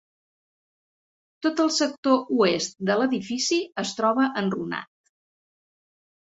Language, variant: Catalan, Central